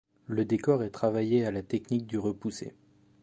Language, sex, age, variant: French, male, 19-29, Français de métropole